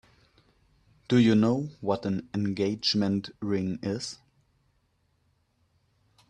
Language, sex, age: English, male, 19-29